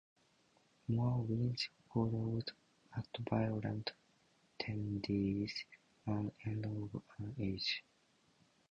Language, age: English, 19-29